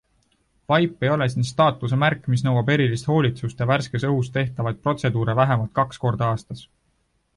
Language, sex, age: Estonian, male, 19-29